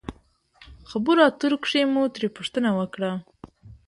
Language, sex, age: Pashto, female, 19-29